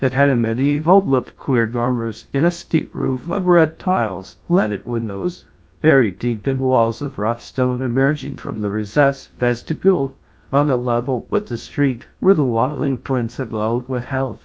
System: TTS, GlowTTS